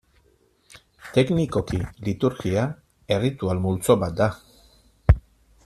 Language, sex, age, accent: Basque, male, 40-49, Erdialdekoa edo Nafarra (Gipuzkoa, Nafarroa)